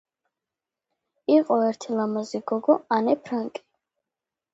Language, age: Georgian, under 19